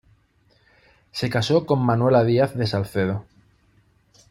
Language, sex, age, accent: Spanish, male, 30-39, España: Norte peninsular (Asturias, Castilla y León, Cantabria, País Vasco, Navarra, Aragón, La Rioja, Guadalajara, Cuenca)